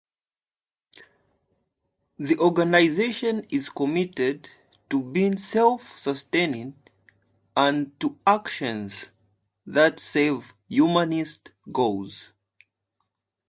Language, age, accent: English, 19-29, United States English; England English